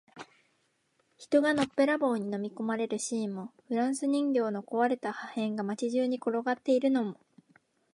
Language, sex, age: Japanese, female, 19-29